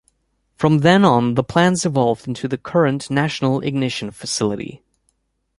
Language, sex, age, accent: English, male, 30-39, United States English